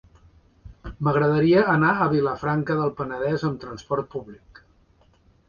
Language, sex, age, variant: Catalan, male, 60-69, Central